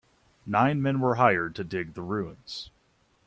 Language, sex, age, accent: English, male, 30-39, United States English